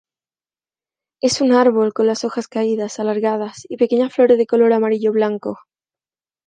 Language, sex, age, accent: Spanish, female, under 19, España: Sur peninsular (Andalucia, Extremadura, Murcia)